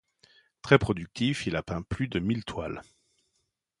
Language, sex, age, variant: French, male, 40-49, Français de métropole